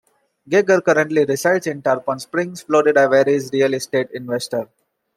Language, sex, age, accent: English, male, 19-29, India and South Asia (India, Pakistan, Sri Lanka)